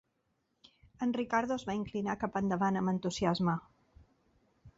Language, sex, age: Catalan, female, 50-59